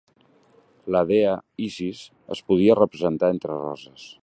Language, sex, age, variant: Catalan, male, 40-49, Central